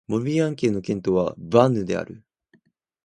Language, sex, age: Japanese, male, under 19